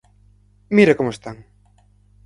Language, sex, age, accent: Galician, male, 19-29, Central (gheada); Normativo (estándar)